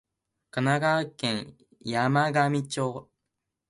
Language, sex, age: Japanese, male, 19-29